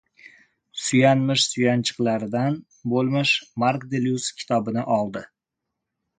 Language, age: Uzbek, 30-39